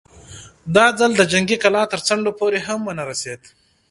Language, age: Pashto, 30-39